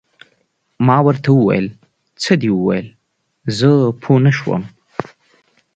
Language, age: Pashto, 19-29